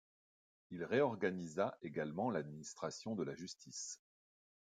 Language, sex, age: French, male, 40-49